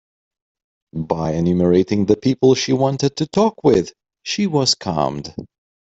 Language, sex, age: English, male, 30-39